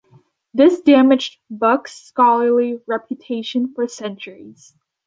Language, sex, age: English, female, under 19